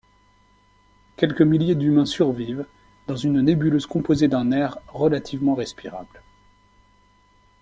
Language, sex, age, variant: French, male, 40-49, Français de métropole